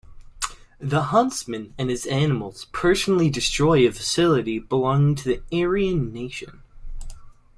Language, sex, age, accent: English, male, under 19, United States English